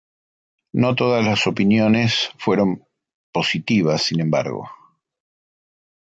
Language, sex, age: Spanish, male, 50-59